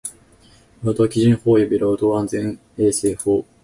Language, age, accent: Japanese, 19-29, 標準語